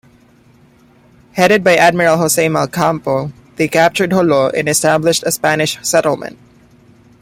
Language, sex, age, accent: English, male, 19-29, Filipino